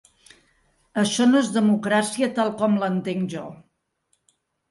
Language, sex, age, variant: Catalan, female, 60-69, Central